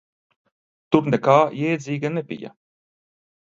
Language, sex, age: Latvian, male, 60-69